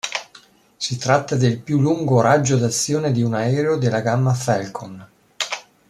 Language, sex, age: Italian, male, 50-59